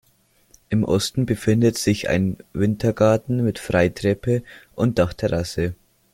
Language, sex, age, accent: German, male, 90+, Österreichisches Deutsch